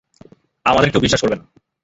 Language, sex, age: Bengali, male, 19-29